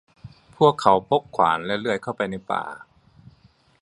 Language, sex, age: Thai, male, 30-39